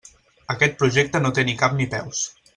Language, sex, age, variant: Catalan, male, 19-29, Central